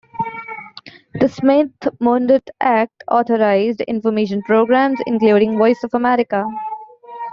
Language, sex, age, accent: English, female, 19-29, United States English